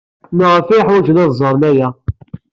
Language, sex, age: Kabyle, male, 19-29